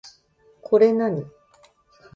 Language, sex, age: Japanese, female, 50-59